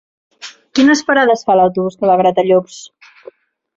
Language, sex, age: Catalan, female, 40-49